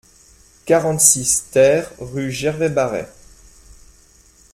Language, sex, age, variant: French, male, 19-29, Français de métropole